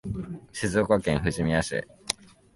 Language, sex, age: Japanese, male, 19-29